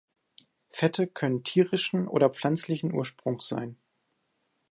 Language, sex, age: German, male, 19-29